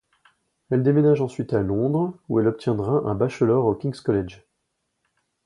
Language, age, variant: French, 40-49, Français de métropole